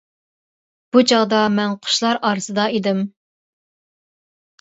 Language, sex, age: Uyghur, female, 40-49